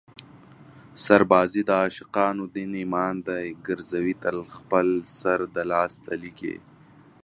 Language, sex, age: Pashto, male, 19-29